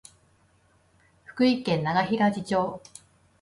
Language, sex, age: Japanese, female, 30-39